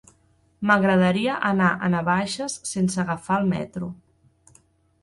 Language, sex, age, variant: Catalan, female, 30-39, Central